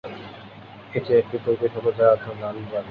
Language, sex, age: Bengali, male, under 19